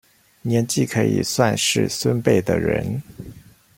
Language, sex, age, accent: Chinese, male, 40-49, 出生地：臺中市